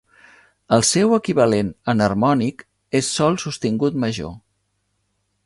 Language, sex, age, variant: Catalan, male, 50-59, Central